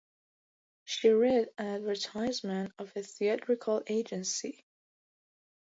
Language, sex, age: English, female, under 19